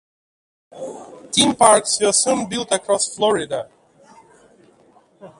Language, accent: English, United States English